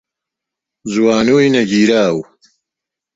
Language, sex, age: Central Kurdish, male, 30-39